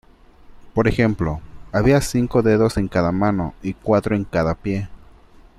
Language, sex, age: Spanish, male, 19-29